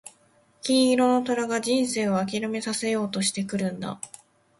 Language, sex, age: Japanese, female, 19-29